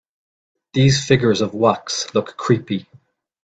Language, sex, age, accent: English, male, 30-39, Irish English